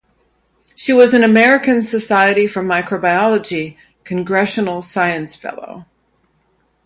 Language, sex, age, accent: English, female, 60-69, United States English